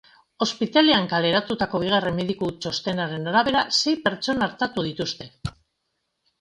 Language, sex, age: Basque, female, 50-59